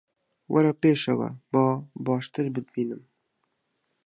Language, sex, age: Central Kurdish, male, 19-29